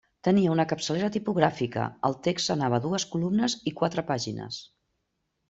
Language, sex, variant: Catalan, female, Central